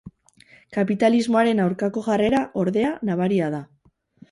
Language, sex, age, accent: Basque, female, 19-29, Erdialdekoa edo Nafarra (Gipuzkoa, Nafarroa)